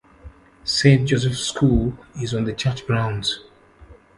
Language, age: English, 50-59